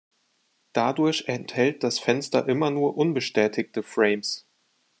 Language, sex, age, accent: German, male, 19-29, Deutschland Deutsch